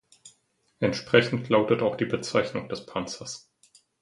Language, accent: German, Deutschland Deutsch